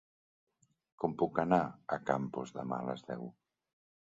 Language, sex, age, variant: Catalan, male, 60-69, Central